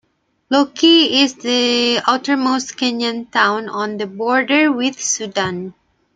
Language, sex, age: English, female, 19-29